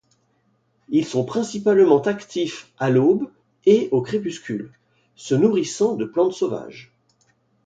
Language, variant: French, Français de métropole